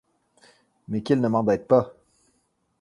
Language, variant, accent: French, Français d'Amérique du Nord, Français du Canada